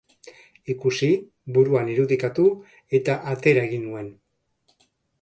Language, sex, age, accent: Basque, male, 50-59, Mendebalekoa (Araba, Bizkaia, Gipuzkoako mendebaleko herri batzuk)